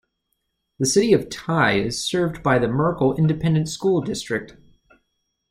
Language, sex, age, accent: English, male, 30-39, United States English